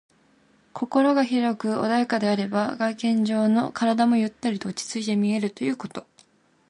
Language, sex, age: Japanese, female, 19-29